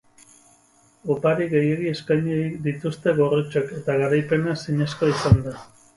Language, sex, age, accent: Basque, male, 30-39, Mendebalekoa (Araba, Bizkaia, Gipuzkoako mendebaleko herri batzuk)